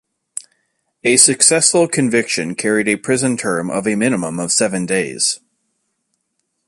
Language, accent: English, United States English